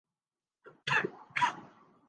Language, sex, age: Urdu, male, 19-29